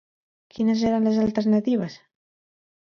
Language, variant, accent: Catalan, Central, central